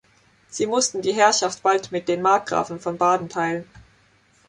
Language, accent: German, Deutschland Deutsch